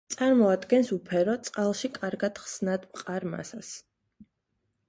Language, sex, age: Georgian, female, 19-29